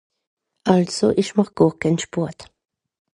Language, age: Swiss German, 50-59